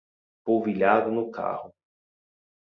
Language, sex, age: Portuguese, male, 30-39